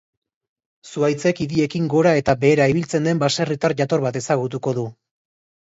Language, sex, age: Basque, male, 30-39